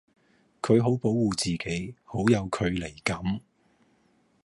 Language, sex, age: Cantonese, male, 40-49